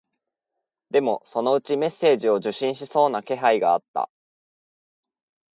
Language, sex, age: Japanese, male, 19-29